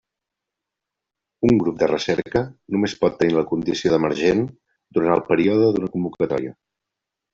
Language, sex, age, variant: Catalan, male, 50-59, Central